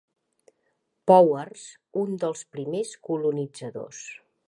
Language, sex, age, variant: Catalan, female, 50-59, Central